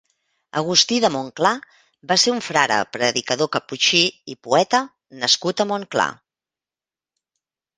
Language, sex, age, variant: Catalan, female, 50-59, Central